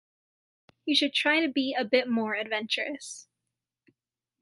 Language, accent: English, United States English